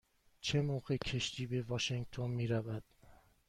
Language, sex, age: Persian, male, 30-39